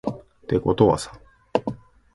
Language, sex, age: Japanese, male, 40-49